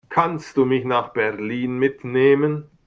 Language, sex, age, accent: German, male, 60-69, Deutschland Deutsch